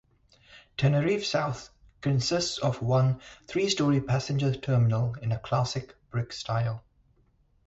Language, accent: English, India and South Asia (India, Pakistan, Sri Lanka)